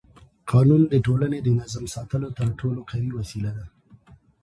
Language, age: Pashto, 30-39